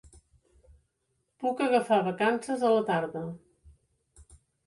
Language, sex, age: Catalan, female, 70-79